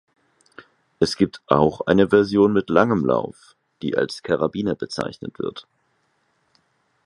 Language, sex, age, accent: German, male, 40-49, Deutschland Deutsch